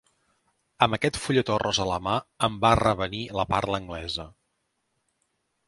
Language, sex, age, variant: Catalan, male, 40-49, Central